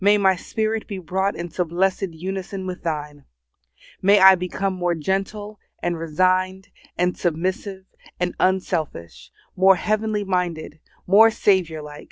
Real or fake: real